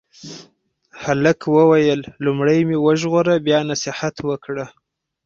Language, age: Pashto, 19-29